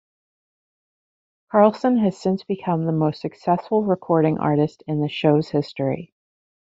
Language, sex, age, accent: English, female, 40-49, United States English